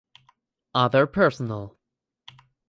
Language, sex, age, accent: English, male, 19-29, United States English